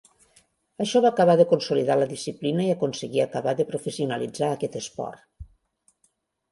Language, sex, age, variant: Catalan, female, 50-59, Central